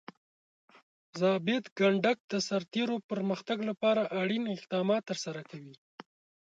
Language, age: Pashto, 19-29